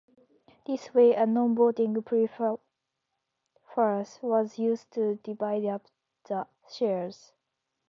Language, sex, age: English, female, 19-29